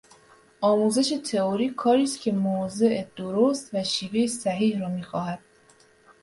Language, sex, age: Persian, female, 19-29